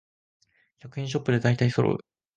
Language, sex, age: Japanese, male, under 19